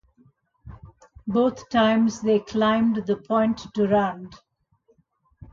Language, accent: English, India and South Asia (India, Pakistan, Sri Lanka)